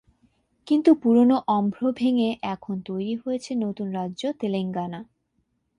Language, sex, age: Bengali, female, 19-29